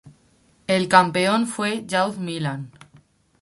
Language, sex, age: Spanish, female, 19-29